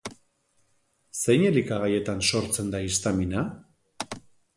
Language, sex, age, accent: Basque, male, 30-39, Erdialdekoa edo Nafarra (Gipuzkoa, Nafarroa)